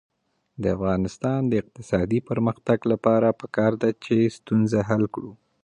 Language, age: Pashto, 19-29